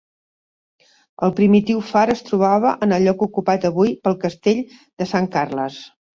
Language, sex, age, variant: Catalan, female, 60-69, Central